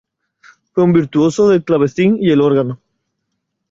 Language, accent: Spanish, España: Sur peninsular (Andalucia, Extremadura, Murcia)